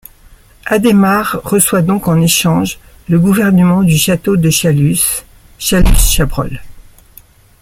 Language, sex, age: French, male, 60-69